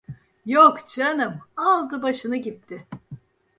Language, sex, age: Turkish, female, 50-59